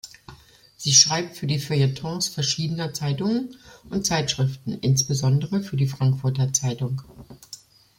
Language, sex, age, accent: German, female, 50-59, Deutschland Deutsch